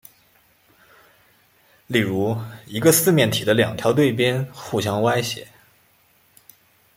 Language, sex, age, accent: Chinese, male, 19-29, 出生地：湖北省